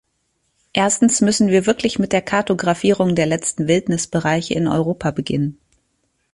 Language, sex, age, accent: German, female, 30-39, Deutschland Deutsch